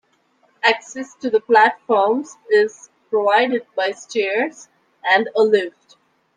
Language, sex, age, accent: English, female, 19-29, India and South Asia (India, Pakistan, Sri Lanka)